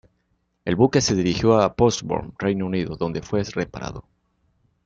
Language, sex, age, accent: Spanish, male, 19-29, Caribe: Cuba, Venezuela, Puerto Rico, República Dominicana, Panamá, Colombia caribeña, México caribeño, Costa del golfo de México